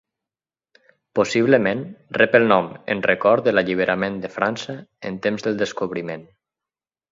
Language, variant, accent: Catalan, Nord-Occidental, nord-occidental